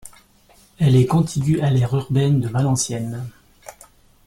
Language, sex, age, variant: French, male, 40-49, Français de métropole